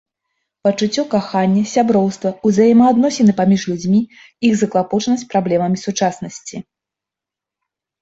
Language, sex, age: Belarusian, female, 30-39